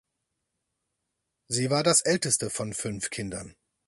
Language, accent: German, Deutschland Deutsch